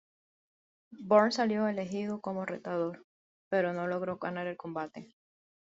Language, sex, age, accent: Spanish, female, 19-29, Andino-Pacífico: Colombia, Perú, Ecuador, oeste de Bolivia y Venezuela andina